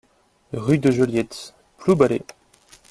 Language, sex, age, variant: French, male, 19-29, Français de métropole